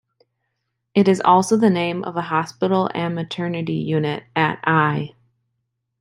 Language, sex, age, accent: English, female, 30-39, United States English